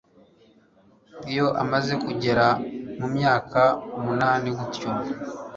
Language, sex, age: Kinyarwanda, male, 30-39